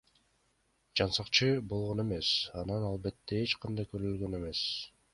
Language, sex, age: Kyrgyz, male, 19-29